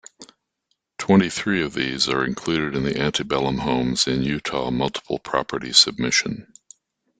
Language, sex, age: English, male, 60-69